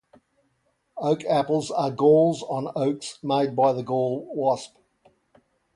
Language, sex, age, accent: English, male, 60-69, Australian English